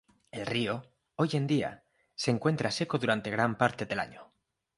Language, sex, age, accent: Spanish, male, 19-29, España: Norte peninsular (Asturias, Castilla y León, Cantabria, País Vasco, Navarra, Aragón, La Rioja, Guadalajara, Cuenca)